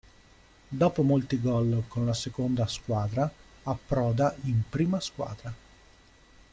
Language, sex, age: Italian, male, 30-39